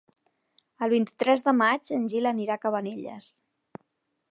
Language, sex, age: Catalan, female, 19-29